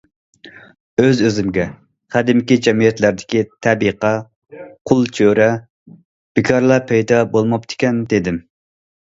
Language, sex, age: Uyghur, male, 30-39